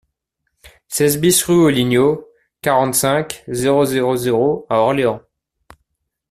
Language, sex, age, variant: French, male, 19-29, Français de métropole